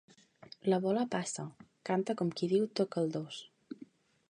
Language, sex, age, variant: Catalan, female, 19-29, Central